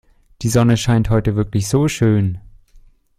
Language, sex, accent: German, male, Deutschland Deutsch